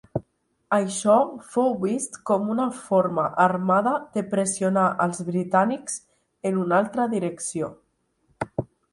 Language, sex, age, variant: Catalan, female, 19-29, Nord-Occidental